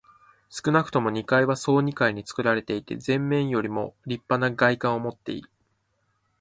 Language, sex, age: Japanese, male, 19-29